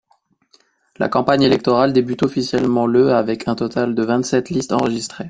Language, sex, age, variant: French, male, 30-39, Français de métropole